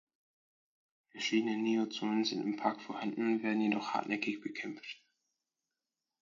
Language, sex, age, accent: German, male, 19-29, Deutschland Deutsch